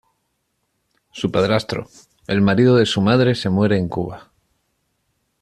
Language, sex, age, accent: Spanish, male, 19-29, España: Sur peninsular (Andalucia, Extremadura, Murcia)